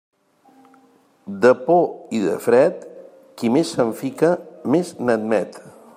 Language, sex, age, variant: Catalan, male, 60-69, Central